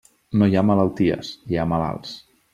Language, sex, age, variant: Catalan, male, 30-39, Central